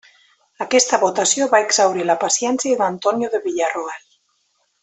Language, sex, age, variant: Catalan, female, 30-39, Nord-Occidental